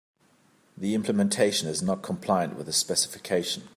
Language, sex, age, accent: English, male, 40-49, England English